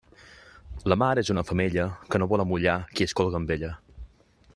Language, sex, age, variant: Catalan, male, 30-39, Central